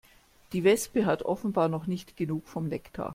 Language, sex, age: German, female, 50-59